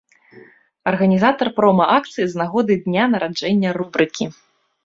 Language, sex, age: Belarusian, female, 30-39